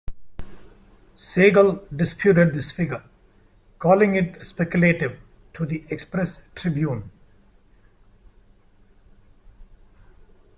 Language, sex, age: English, male, 50-59